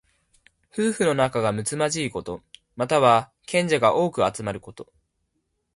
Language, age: Japanese, 19-29